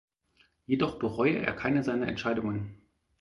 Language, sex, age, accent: German, male, 40-49, Deutschland Deutsch